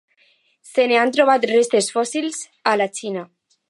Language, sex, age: Catalan, female, under 19